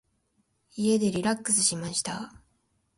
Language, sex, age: Japanese, female, 19-29